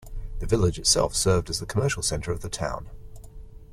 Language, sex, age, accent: English, male, 40-49, Australian English